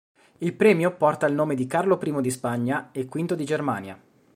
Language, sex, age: Italian, male, 30-39